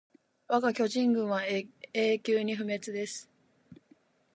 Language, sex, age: Japanese, female, 19-29